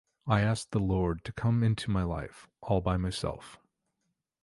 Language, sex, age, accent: English, male, 40-49, United States English